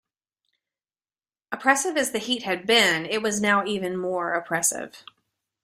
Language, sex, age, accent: English, female, 50-59, United States English